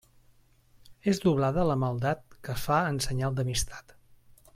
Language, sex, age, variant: Catalan, male, 40-49, Central